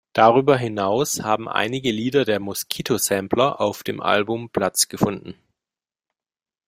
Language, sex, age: German, male, 40-49